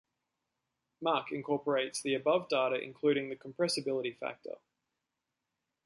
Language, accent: English, Australian English